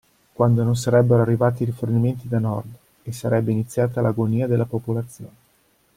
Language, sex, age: Italian, male, 40-49